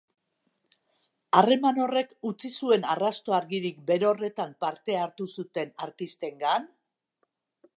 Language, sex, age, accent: Basque, female, 60-69, Mendebalekoa (Araba, Bizkaia, Gipuzkoako mendebaleko herri batzuk)